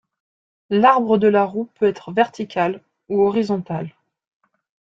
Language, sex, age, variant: French, female, 30-39, Français de métropole